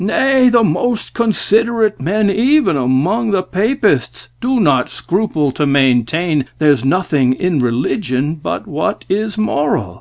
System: none